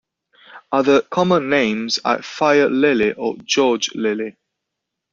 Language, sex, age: English, male, 30-39